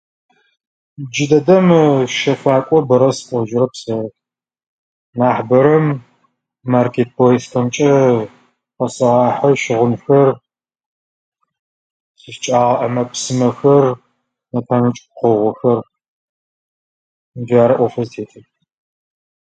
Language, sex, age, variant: Adyghe, male, 30-39, Адыгабзэ (Кирил, пстэумэ зэдыряе)